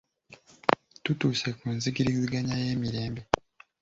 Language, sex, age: Ganda, male, 19-29